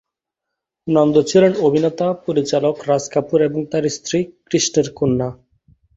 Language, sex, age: Bengali, male, 19-29